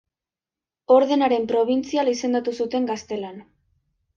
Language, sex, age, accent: Basque, female, under 19, Mendebalekoa (Araba, Bizkaia, Gipuzkoako mendebaleko herri batzuk)